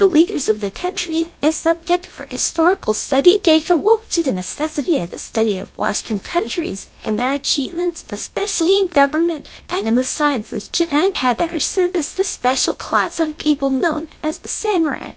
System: TTS, GlowTTS